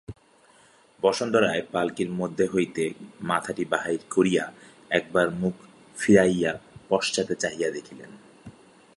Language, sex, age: Bengali, male, 30-39